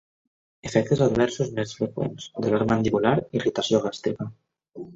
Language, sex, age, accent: Catalan, male, 19-29, valencià